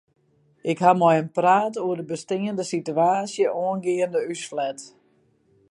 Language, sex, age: Western Frisian, female, 50-59